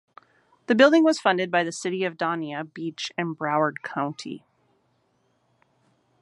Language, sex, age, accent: English, female, 30-39, United States English